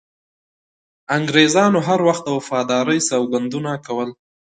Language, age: Pashto, 19-29